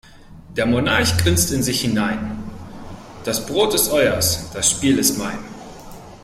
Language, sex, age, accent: German, male, 30-39, Deutschland Deutsch